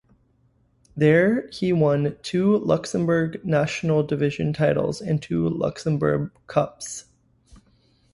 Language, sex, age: English, male, 19-29